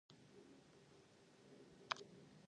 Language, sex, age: English, female, 19-29